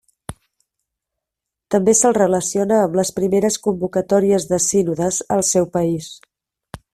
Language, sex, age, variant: Catalan, female, 40-49, Central